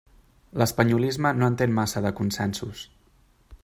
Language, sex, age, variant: Catalan, male, 30-39, Central